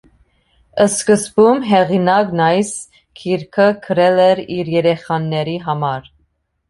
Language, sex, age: Armenian, female, 30-39